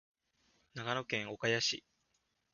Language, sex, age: Japanese, male, 19-29